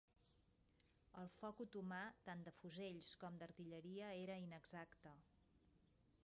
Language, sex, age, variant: Catalan, female, 40-49, Septentrional